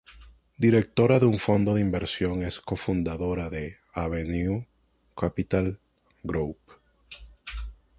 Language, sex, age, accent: Spanish, male, 19-29, Caribe: Cuba, Venezuela, Puerto Rico, República Dominicana, Panamá, Colombia caribeña, México caribeño, Costa del golfo de México